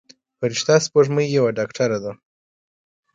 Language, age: Pashto, 19-29